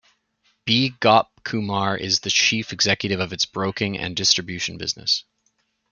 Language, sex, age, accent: English, male, 19-29, Canadian English